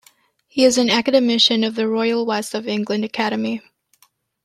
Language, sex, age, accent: English, female, under 19, United States English